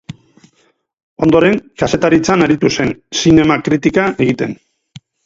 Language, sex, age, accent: Basque, male, 50-59, Mendebalekoa (Araba, Bizkaia, Gipuzkoako mendebaleko herri batzuk)